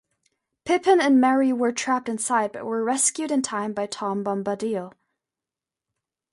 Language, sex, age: English, female, under 19